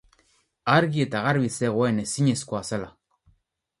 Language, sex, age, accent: Basque, male, 19-29, Mendebalekoa (Araba, Bizkaia, Gipuzkoako mendebaleko herri batzuk)